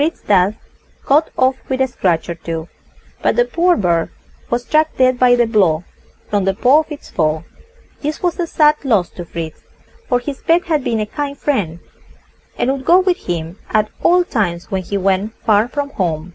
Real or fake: real